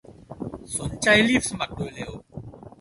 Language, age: Thai, under 19